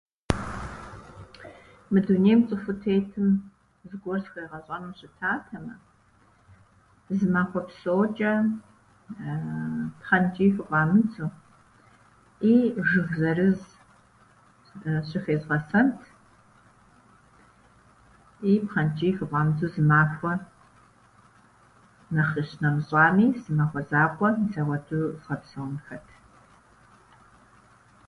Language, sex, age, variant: Kabardian, female, 50-59, Адыгэбзэ (Къэбэрдей, Кирил, Урысей)